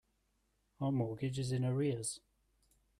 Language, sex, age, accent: English, male, 30-39, Welsh English